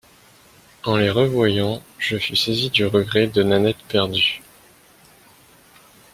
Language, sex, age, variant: French, male, 19-29, Français de métropole